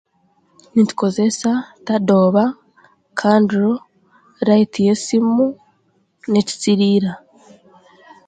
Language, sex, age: Chiga, female, 19-29